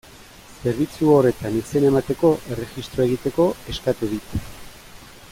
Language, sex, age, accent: Basque, male, 50-59, Erdialdekoa edo Nafarra (Gipuzkoa, Nafarroa)